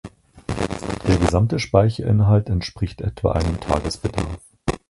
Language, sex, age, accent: German, male, 19-29, Deutschland Deutsch